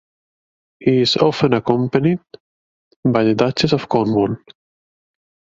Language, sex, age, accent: English, male, 30-39, England English